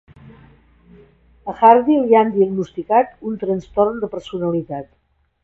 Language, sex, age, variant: Catalan, female, 60-69, Central